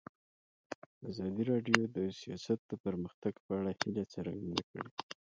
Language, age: Pashto, 19-29